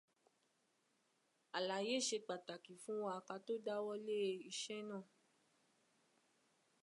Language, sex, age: Yoruba, female, 19-29